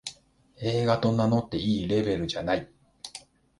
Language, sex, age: Japanese, male, 50-59